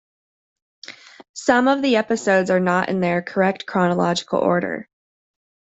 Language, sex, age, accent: English, female, 30-39, United States English